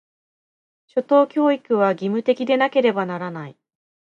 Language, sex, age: Japanese, female, 30-39